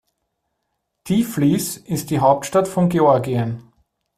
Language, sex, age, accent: German, male, 30-39, Österreichisches Deutsch